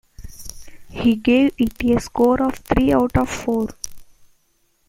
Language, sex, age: English, female, under 19